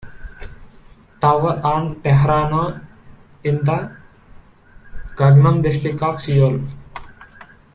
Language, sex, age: English, male, 19-29